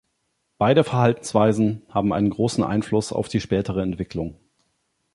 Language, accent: German, Deutschland Deutsch